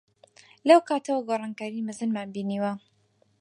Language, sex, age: Central Kurdish, female, 19-29